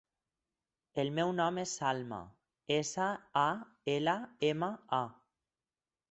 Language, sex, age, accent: Catalan, male, 19-29, valencià